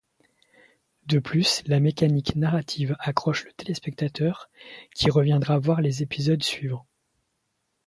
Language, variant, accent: French, Français de métropole, Français du sud de la France